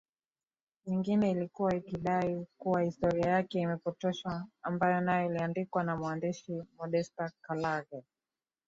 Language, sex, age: Swahili, female, 19-29